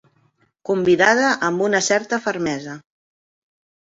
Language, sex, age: Catalan, female, 50-59